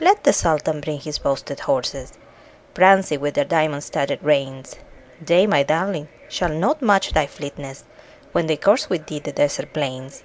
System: none